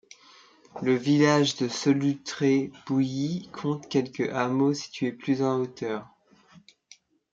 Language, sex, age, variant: French, male, 30-39, Français de métropole